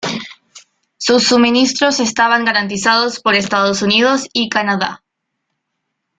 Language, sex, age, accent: Spanish, female, 19-29, Chileno: Chile, Cuyo